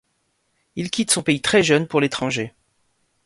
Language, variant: French, Français de métropole